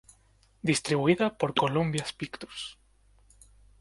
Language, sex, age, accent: Spanish, male, 19-29, España: Islas Canarias